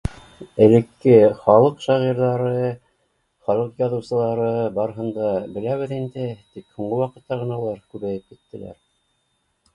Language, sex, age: Bashkir, male, 50-59